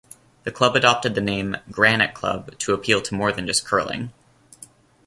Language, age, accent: English, 19-29, Canadian English